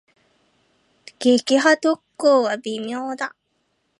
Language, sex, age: Japanese, female, 19-29